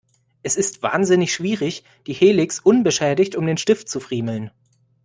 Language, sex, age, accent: German, male, 19-29, Deutschland Deutsch